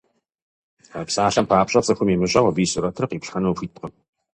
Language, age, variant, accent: Kabardian, 40-49, Адыгэбзэ (Къэбэрдей, Кирил, псоми зэдай), Джылэхъстэней (Gilahsteney)